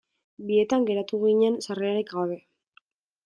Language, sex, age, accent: Basque, female, 19-29, Mendebalekoa (Araba, Bizkaia, Gipuzkoako mendebaleko herri batzuk)